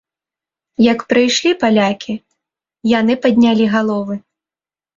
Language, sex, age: Belarusian, female, 19-29